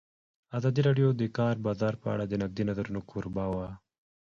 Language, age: Pashto, 19-29